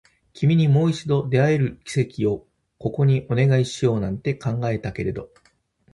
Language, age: Japanese, 40-49